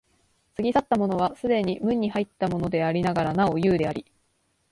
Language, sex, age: Japanese, female, 19-29